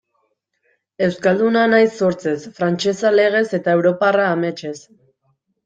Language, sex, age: Basque, female, 19-29